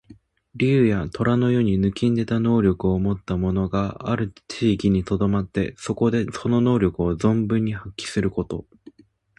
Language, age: Japanese, 19-29